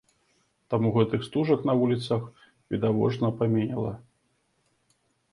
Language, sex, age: Belarusian, male, 30-39